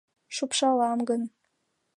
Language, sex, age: Mari, female, 19-29